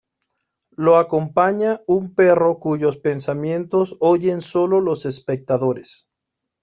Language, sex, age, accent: Spanish, male, 30-39, Caribe: Cuba, Venezuela, Puerto Rico, República Dominicana, Panamá, Colombia caribeña, México caribeño, Costa del golfo de México